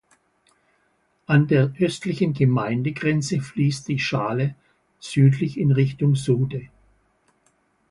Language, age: German, 70-79